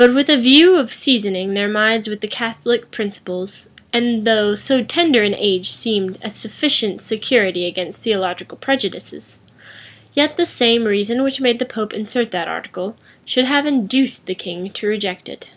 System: none